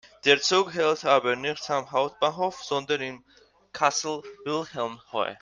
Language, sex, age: German, male, under 19